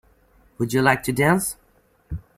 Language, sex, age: English, male, 19-29